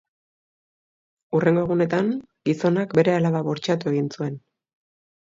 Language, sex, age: Basque, female, 30-39